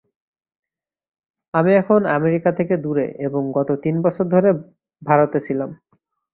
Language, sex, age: Bengali, male, 19-29